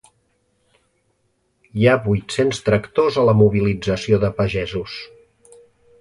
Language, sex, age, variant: Catalan, male, 50-59, Central